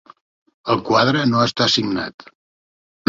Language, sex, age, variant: Catalan, male, 60-69, Central